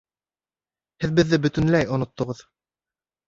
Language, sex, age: Bashkir, male, 19-29